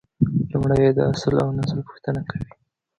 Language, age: Pashto, 19-29